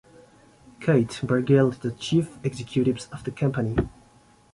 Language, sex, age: English, male, 19-29